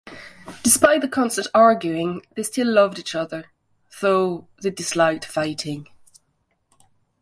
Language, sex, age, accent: English, female, 30-39, Irish English